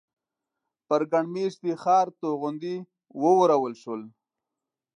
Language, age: Pashto, 30-39